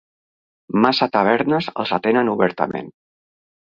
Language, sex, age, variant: Catalan, male, 40-49, Central